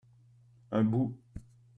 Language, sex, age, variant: French, male, 40-49, Français de métropole